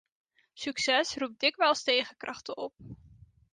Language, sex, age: Dutch, female, 19-29